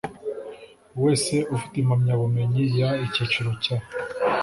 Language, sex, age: Kinyarwanda, male, 19-29